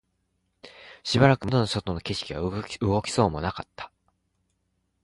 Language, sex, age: Japanese, male, 40-49